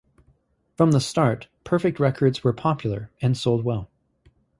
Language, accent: English, United States English